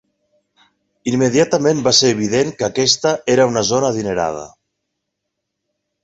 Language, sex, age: Catalan, male, 40-49